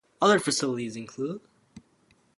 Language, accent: English, United States English